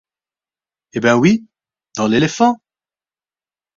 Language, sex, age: French, male, 19-29